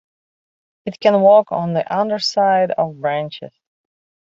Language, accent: English, United States English